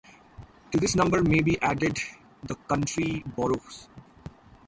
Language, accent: English, India and South Asia (India, Pakistan, Sri Lanka)